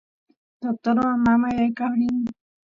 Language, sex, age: Santiago del Estero Quichua, female, 50-59